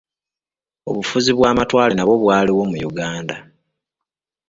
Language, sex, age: Ganda, male, 19-29